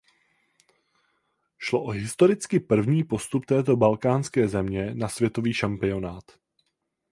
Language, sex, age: Czech, male, 19-29